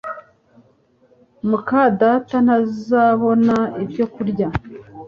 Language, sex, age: Kinyarwanda, male, 19-29